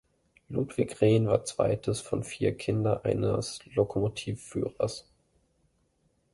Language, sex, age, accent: German, male, 19-29, Deutschland Deutsch